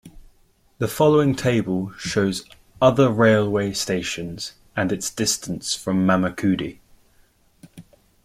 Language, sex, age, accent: English, male, 19-29, England English